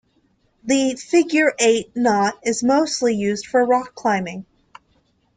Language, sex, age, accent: English, female, 19-29, United States English